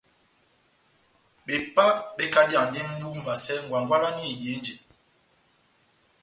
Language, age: Batanga, 50-59